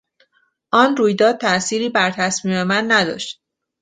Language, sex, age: Persian, female, 30-39